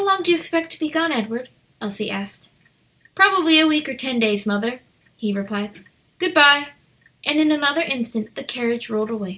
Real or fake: real